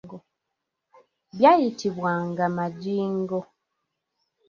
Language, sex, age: Ganda, female, 19-29